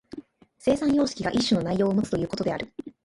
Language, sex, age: Japanese, male, 19-29